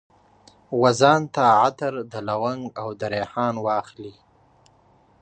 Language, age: Pashto, 19-29